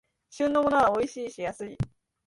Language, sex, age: Japanese, female, 19-29